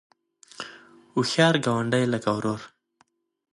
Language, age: Pashto, 30-39